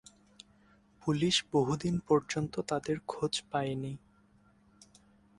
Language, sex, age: Bengali, male, 19-29